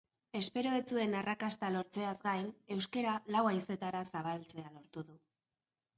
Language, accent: Basque, Erdialdekoa edo Nafarra (Gipuzkoa, Nafarroa)